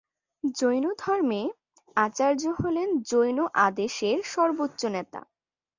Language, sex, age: Bengali, female, under 19